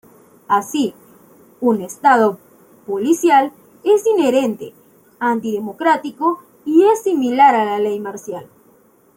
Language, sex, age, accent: Spanish, female, 19-29, México